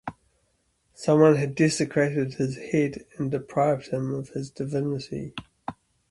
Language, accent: English, New Zealand English